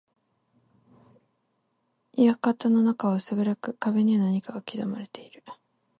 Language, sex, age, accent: Japanese, female, 19-29, 関西弁